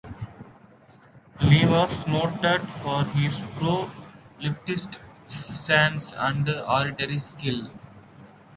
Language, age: English, 19-29